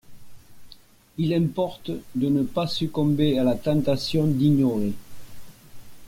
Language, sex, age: French, male, 60-69